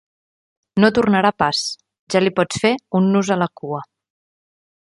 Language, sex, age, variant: Catalan, female, 30-39, Central